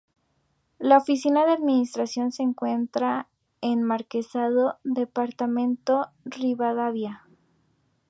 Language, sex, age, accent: Spanish, female, 19-29, México